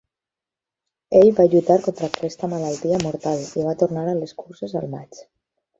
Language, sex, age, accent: Catalan, female, 30-39, valencià